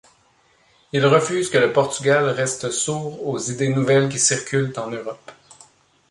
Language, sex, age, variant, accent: French, male, 30-39, Français d'Amérique du Nord, Français du Canada